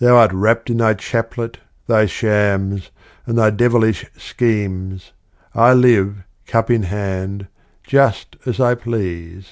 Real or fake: real